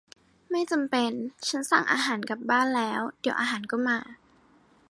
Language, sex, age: Thai, female, under 19